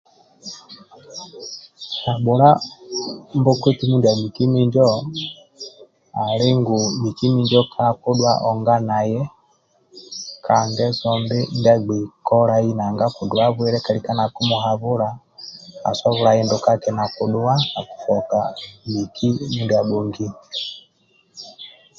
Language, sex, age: Amba (Uganda), male, 50-59